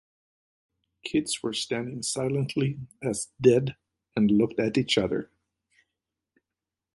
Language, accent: English, Canadian English